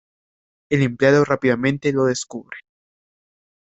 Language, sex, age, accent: Spanish, male, 19-29, América central